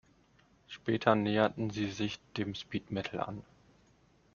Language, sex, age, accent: German, male, 19-29, Deutschland Deutsch